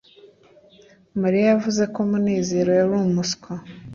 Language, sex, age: Kinyarwanda, female, 19-29